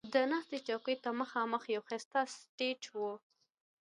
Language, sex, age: Pashto, female, under 19